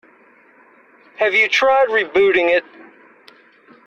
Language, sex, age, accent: English, male, 30-39, United States English